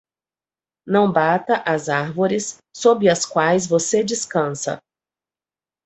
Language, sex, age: Portuguese, female, 40-49